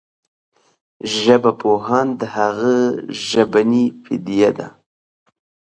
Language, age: Pashto, 19-29